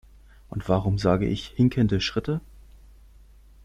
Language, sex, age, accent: German, male, 19-29, Deutschland Deutsch